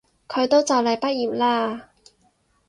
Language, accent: Cantonese, 广州音